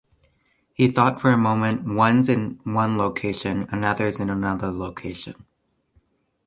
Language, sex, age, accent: English, male, 19-29, United States English